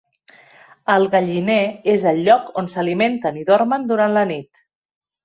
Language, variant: Catalan, Central